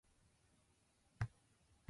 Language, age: Japanese, 19-29